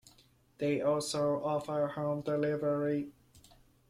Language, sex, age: English, male, 19-29